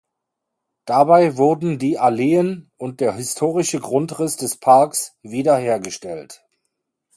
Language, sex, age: German, male, 50-59